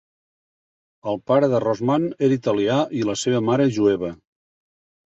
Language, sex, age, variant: Catalan, male, 50-59, Nord-Occidental